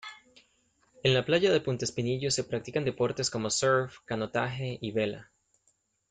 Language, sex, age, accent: Spanish, male, 19-29, América central